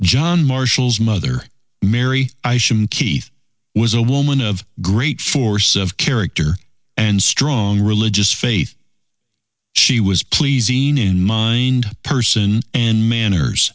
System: none